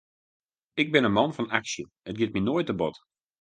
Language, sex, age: Western Frisian, male, 19-29